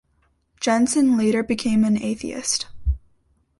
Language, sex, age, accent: English, female, under 19, United States English